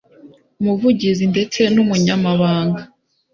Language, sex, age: Kinyarwanda, female, 19-29